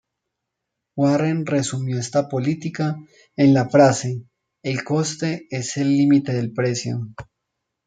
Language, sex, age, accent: Spanish, male, 30-39, Caribe: Cuba, Venezuela, Puerto Rico, República Dominicana, Panamá, Colombia caribeña, México caribeño, Costa del golfo de México